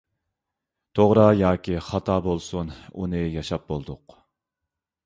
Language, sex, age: Uyghur, male, 30-39